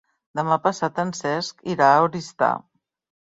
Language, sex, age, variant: Catalan, female, 50-59, Central